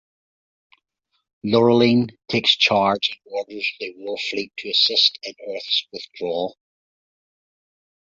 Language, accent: English, Irish English